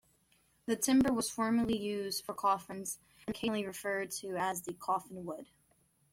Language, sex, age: English, female, 19-29